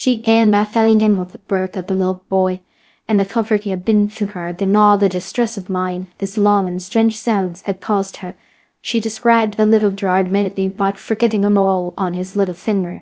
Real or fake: fake